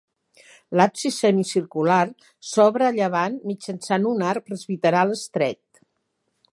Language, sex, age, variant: Catalan, female, 60-69, Central